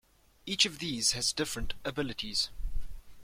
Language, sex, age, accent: English, male, 19-29, Southern African (South Africa, Zimbabwe, Namibia)